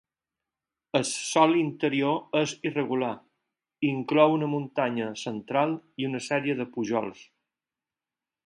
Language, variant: Catalan, Balear